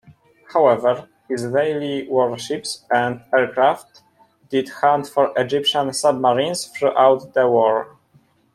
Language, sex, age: English, male, 19-29